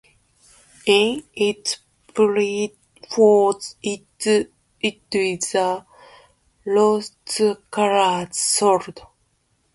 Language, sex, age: English, female, 30-39